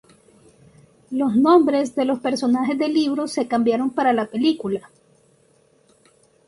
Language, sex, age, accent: Spanish, female, 19-29, América central